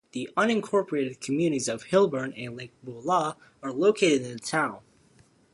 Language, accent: English, United States English